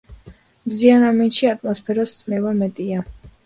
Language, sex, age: Georgian, female, under 19